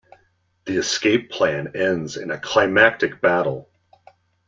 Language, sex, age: English, male, 40-49